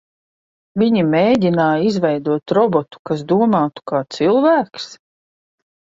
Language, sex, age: Latvian, female, 40-49